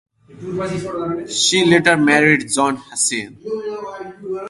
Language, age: English, 19-29